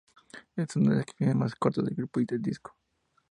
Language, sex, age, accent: Spanish, male, 19-29, México